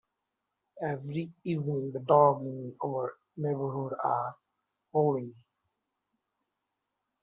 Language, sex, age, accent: English, male, 19-29, India and South Asia (India, Pakistan, Sri Lanka)